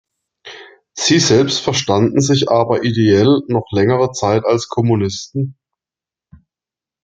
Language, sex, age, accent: German, male, 30-39, Deutschland Deutsch